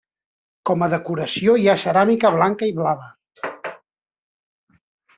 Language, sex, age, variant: Catalan, male, 40-49, Central